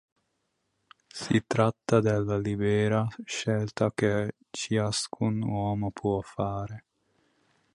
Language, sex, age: Italian, male, under 19